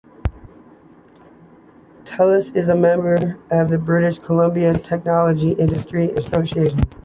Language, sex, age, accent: English, female, 30-39, United States English